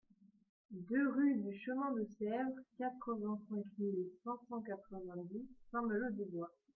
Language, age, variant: French, 19-29, Français de métropole